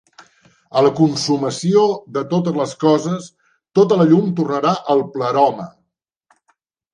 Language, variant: Catalan, Central